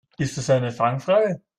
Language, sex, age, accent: German, male, 19-29, Österreichisches Deutsch